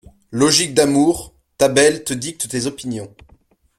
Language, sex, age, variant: French, male, 19-29, Français de métropole